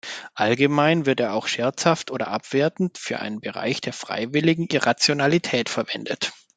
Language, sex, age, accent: German, male, 30-39, Deutschland Deutsch